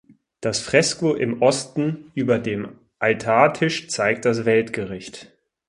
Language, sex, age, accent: German, male, 30-39, Deutschland Deutsch